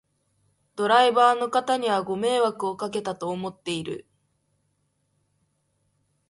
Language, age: Japanese, 19-29